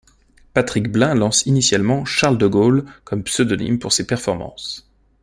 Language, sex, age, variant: French, male, 30-39, Français de métropole